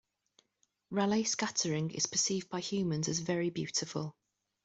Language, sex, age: English, female, 30-39